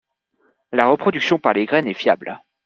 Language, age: French, 19-29